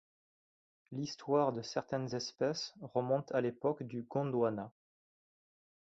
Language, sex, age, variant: French, male, 30-39, Français de métropole